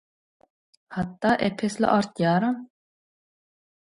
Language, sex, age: Turkmen, female, 19-29